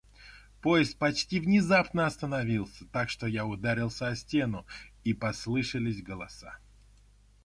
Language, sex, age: Russian, male, 30-39